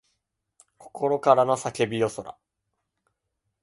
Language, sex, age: Japanese, male, 19-29